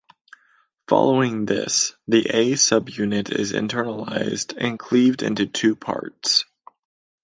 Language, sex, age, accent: English, male, 19-29, United States English